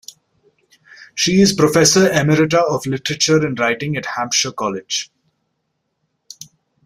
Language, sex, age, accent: English, male, 30-39, India and South Asia (India, Pakistan, Sri Lanka)